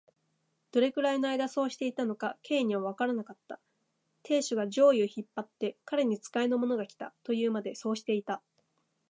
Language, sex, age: Japanese, female, 19-29